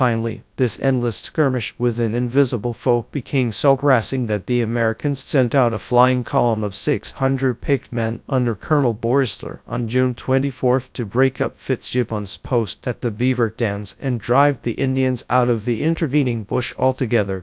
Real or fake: fake